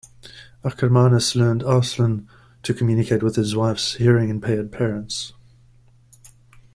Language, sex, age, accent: English, male, 30-39, Southern African (South Africa, Zimbabwe, Namibia)